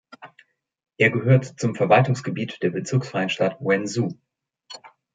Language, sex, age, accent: German, male, 40-49, Deutschland Deutsch